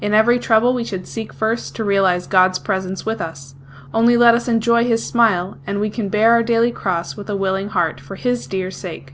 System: none